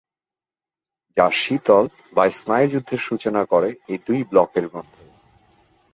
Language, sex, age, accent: Bengali, male, 40-49, Bangladeshi